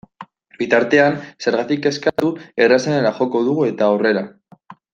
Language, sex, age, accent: Basque, male, 19-29, Mendebalekoa (Araba, Bizkaia, Gipuzkoako mendebaleko herri batzuk)